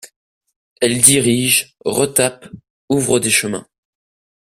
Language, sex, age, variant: French, male, under 19, Français de métropole